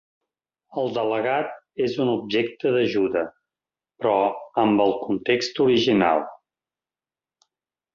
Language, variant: Catalan, Central